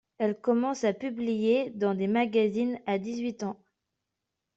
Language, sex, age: French, female, 19-29